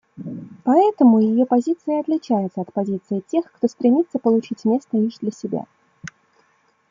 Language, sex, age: Russian, female, 30-39